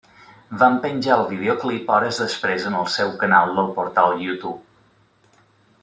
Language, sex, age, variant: Catalan, male, 30-39, Balear